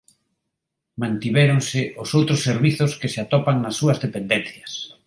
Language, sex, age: Galician, male, 50-59